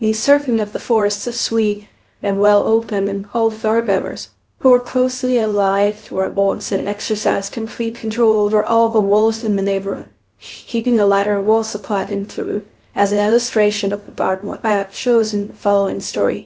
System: TTS, VITS